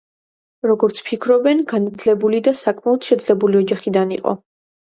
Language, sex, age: Georgian, female, under 19